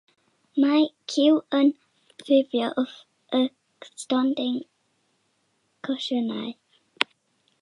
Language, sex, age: Welsh, female, under 19